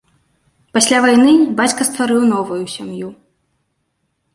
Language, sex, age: Belarusian, female, 30-39